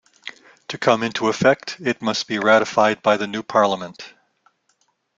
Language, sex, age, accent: English, male, 60-69, United States English